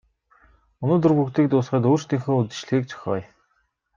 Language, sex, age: Mongolian, male, 19-29